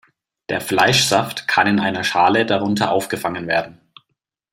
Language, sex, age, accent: German, male, 30-39, Deutschland Deutsch